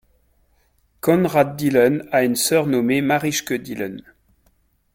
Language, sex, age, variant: French, male, 40-49, Français de métropole